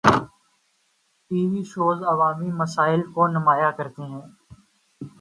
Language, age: Urdu, 19-29